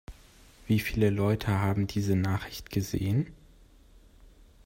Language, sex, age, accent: German, male, 30-39, Deutschland Deutsch